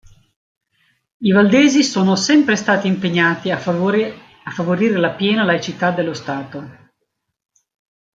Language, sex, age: Italian, female, 50-59